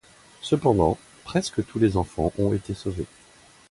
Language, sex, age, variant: French, male, 30-39, Français de métropole